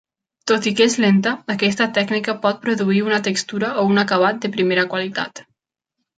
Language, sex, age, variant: Catalan, female, 19-29, Nord-Occidental